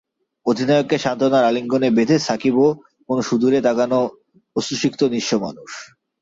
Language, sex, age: Bengali, male, 19-29